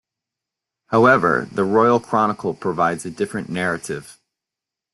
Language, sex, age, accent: English, male, 40-49, United States English